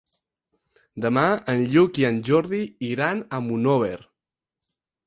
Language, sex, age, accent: Catalan, male, 19-29, aprenent (recent, des del castellà)